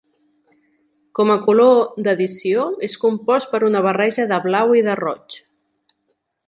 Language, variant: Catalan, Central